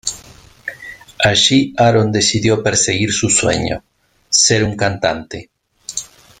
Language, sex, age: Spanish, male, 50-59